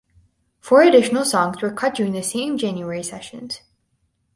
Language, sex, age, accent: English, female, under 19, United States English